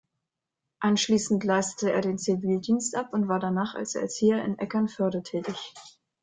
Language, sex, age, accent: German, female, 19-29, Deutschland Deutsch